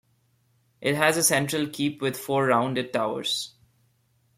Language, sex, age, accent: English, male, 19-29, India and South Asia (India, Pakistan, Sri Lanka)